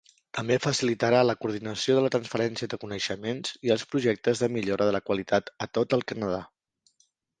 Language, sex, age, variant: Catalan, male, 40-49, Central